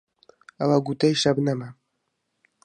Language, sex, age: Central Kurdish, male, 19-29